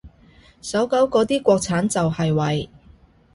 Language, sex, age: Cantonese, female, 30-39